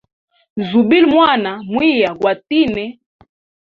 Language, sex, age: Hemba, female, 19-29